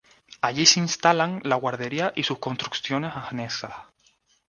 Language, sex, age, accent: Spanish, male, 19-29, España: Islas Canarias